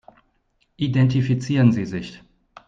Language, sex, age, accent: German, male, 30-39, Deutschland Deutsch